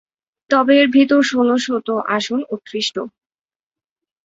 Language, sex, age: Bengali, female, 19-29